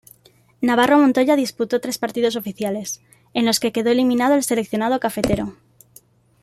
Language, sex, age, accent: Spanish, female, 19-29, España: Centro-Sur peninsular (Madrid, Toledo, Castilla-La Mancha)